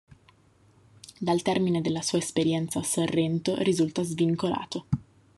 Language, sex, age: Italian, female, 30-39